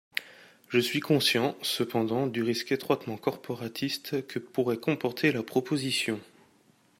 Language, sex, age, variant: French, male, 19-29, Français de métropole